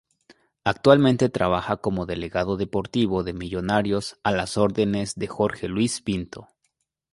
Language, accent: Spanish, México